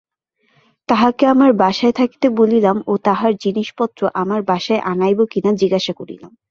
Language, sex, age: Bengali, female, 19-29